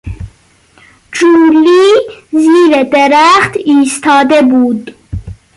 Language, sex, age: Persian, male, under 19